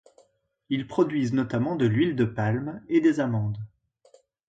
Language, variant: French, Français de métropole